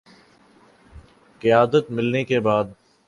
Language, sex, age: Urdu, male, 19-29